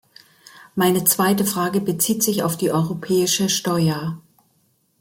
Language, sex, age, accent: German, female, 60-69, Deutschland Deutsch